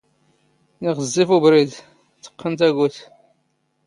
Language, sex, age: Standard Moroccan Tamazight, male, 30-39